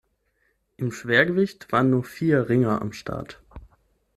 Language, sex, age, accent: German, male, 19-29, Deutschland Deutsch